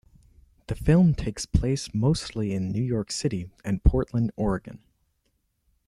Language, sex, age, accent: English, male, under 19, Canadian English